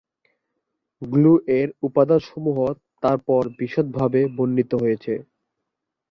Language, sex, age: Bengali, male, 19-29